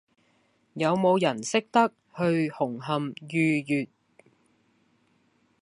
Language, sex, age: Cantonese, female, 30-39